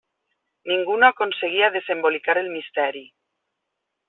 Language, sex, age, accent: Catalan, female, 50-59, valencià